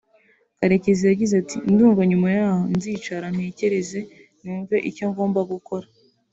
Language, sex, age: Kinyarwanda, female, 19-29